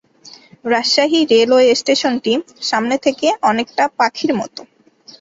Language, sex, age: Bengali, female, under 19